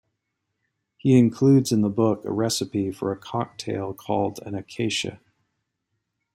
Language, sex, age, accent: English, male, 40-49, United States English